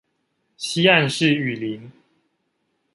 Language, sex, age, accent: Chinese, male, 19-29, 出生地：臺北市